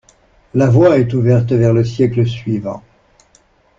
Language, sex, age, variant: French, male, 60-69, Français de métropole